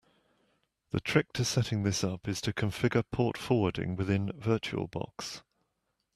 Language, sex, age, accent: English, male, 50-59, England English